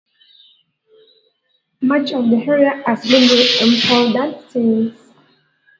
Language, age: English, 19-29